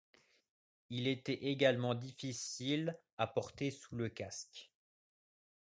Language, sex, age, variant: French, male, 19-29, Français de métropole